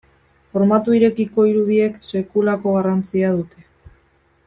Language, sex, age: Basque, female, 19-29